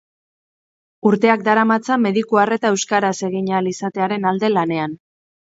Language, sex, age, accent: Basque, female, 30-39, Mendebalekoa (Araba, Bizkaia, Gipuzkoako mendebaleko herri batzuk)